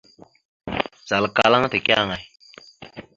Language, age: Mada (Cameroon), 19-29